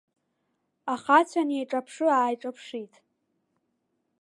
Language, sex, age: Abkhazian, female, under 19